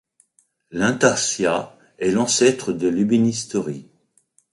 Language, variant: French, Français de métropole